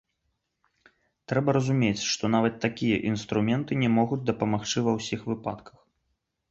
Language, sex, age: Belarusian, male, 19-29